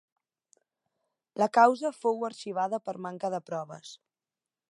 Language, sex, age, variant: Catalan, female, 19-29, Central